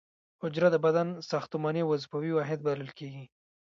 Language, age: Pashto, 19-29